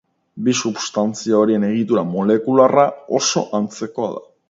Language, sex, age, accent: Basque, male, 19-29, Mendebalekoa (Araba, Bizkaia, Gipuzkoako mendebaleko herri batzuk)